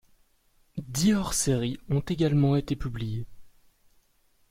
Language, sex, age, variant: French, male, 19-29, Français de métropole